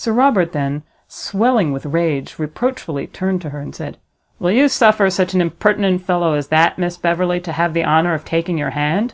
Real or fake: real